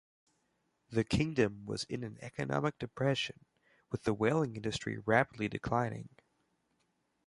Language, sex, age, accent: English, male, under 19, United States English